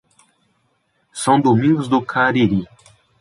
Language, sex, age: Portuguese, male, 19-29